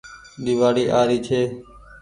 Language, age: Goaria, 19-29